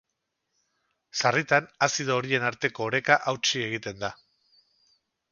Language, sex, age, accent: Basque, male, 50-59, Erdialdekoa edo Nafarra (Gipuzkoa, Nafarroa)